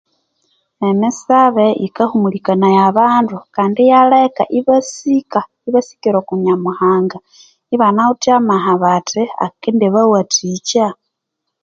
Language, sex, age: Konzo, female, 30-39